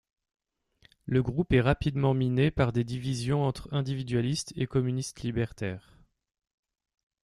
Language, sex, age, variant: French, male, 30-39, Français de métropole